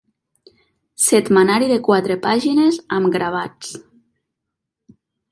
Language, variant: Catalan, Nord-Occidental